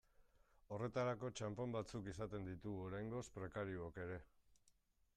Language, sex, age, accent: Basque, male, 50-59, Mendebalekoa (Araba, Bizkaia, Gipuzkoako mendebaleko herri batzuk)